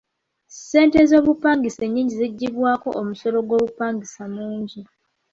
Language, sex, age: Ganda, female, 19-29